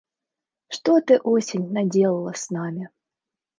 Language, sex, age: Russian, female, 19-29